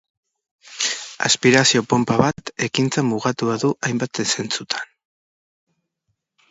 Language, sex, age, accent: Basque, male, 30-39, Mendebalekoa (Araba, Bizkaia, Gipuzkoako mendebaleko herri batzuk)